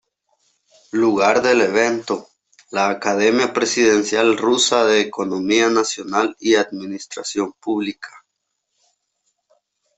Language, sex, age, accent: Spanish, male, 19-29, América central